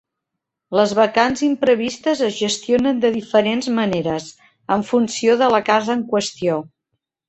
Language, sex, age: Catalan, female, 50-59